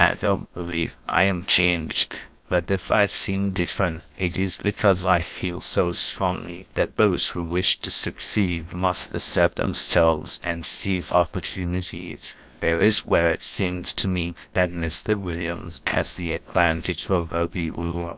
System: TTS, GlowTTS